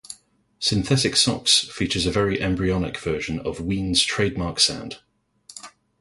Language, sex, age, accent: English, male, 30-39, England English